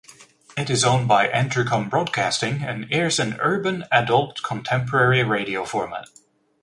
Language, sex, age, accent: English, male, 19-29, United States English